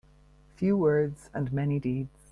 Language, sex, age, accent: English, female, 50-59, Irish English